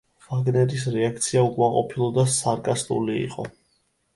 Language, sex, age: Georgian, male, 19-29